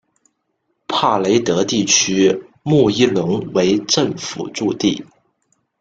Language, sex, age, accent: Chinese, male, under 19, 出生地：广东省